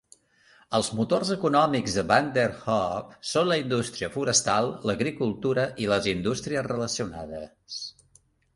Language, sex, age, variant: Catalan, male, 50-59, Central